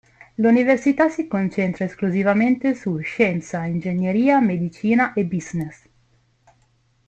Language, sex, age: Italian, female, 19-29